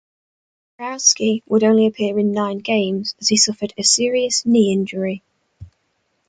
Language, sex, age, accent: English, female, 19-29, England English